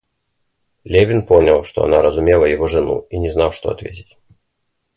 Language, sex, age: Russian, male, 30-39